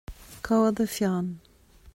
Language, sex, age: Irish, female, 40-49